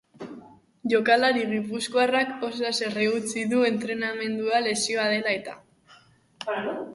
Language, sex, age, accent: Basque, female, 40-49, Mendebalekoa (Araba, Bizkaia, Gipuzkoako mendebaleko herri batzuk)